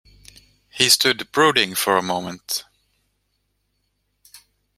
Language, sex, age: English, male, 40-49